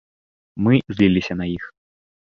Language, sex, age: Belarusian, male, 19-29